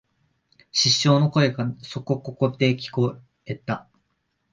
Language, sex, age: Japanese, male, 19-29